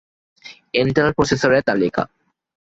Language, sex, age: Bengali, male, 19-29